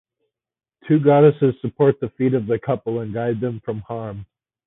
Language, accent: English, United States English; West Coast